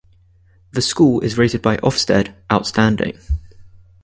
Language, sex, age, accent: English, male, 19-29, England English